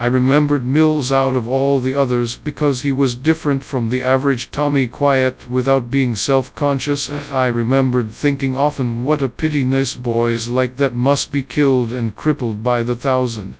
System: TTS, FastPitch